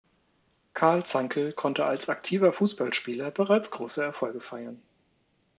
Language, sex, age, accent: German, male, 40-49, Deutschland Deutsch